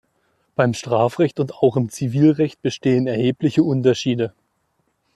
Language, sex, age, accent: German, male, 19-29, Deutschland Deutsch